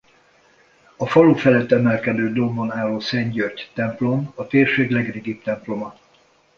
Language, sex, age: Hungarian, male, 60-69